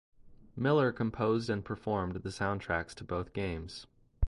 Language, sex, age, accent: English, male, 30-39, United States English